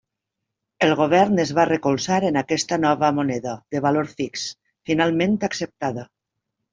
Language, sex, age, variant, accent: Catalan, female, 50-59, Valencià meridional, valencià